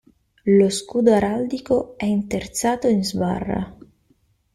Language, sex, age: Italian, female, 19-29